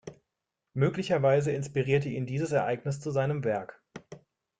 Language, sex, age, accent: German, male, 30-39, Deutschland Deutsch